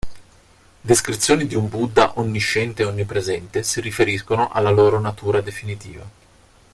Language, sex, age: Italian, male, 40-49